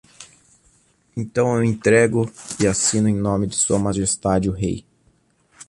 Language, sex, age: Portuguese, male, 19-29